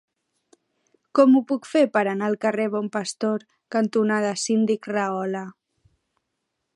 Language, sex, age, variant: Catalan, female, 19-29, Central